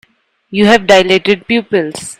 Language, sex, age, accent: English, female, 19-29, India and South Asia (India, Pakistan, Sri Lanka)